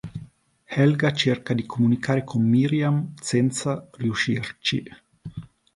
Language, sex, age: Italian, male, 40-49